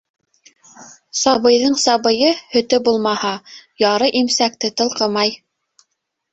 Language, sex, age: Bashkir, female, 30-39